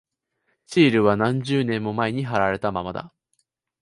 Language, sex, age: Japanese, male, 19-29